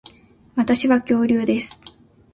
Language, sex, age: Japanese, female, 19-29